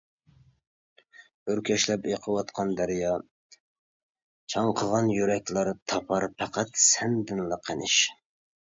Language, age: Uyghur, 30-39